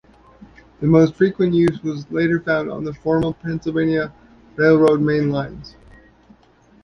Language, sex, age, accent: English, male, 40-49, Canadian English